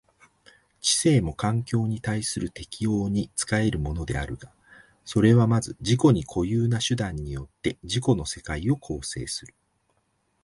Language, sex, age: Japanese, male, 50-59